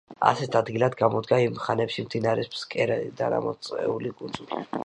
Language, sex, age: Georgian, male, under 19